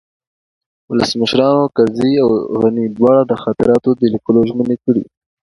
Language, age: Pashto, 19-29